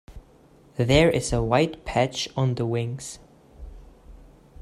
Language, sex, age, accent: English, male, under 19, United States English